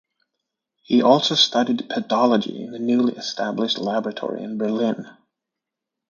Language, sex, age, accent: English, male, 30-39, United States English